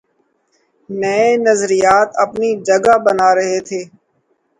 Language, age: Urdu, 40-49